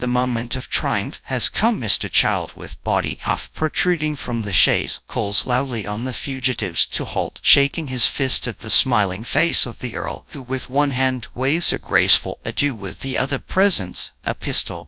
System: TTS, GradTTS